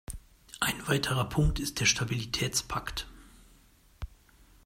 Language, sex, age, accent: German, male, 40-49, Deutschland Deutsch